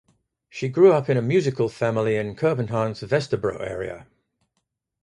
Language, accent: English, England English